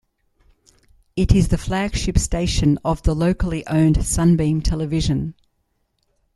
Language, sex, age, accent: English, female, 60-69, Australian English